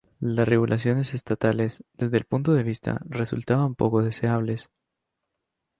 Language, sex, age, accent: Spanish, male, 19-29, América central